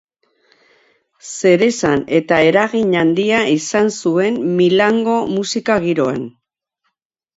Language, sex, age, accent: Basque, female, 70-79, Erdialdekoa edo Nafarra (Gipuzkoa, Nafarroa)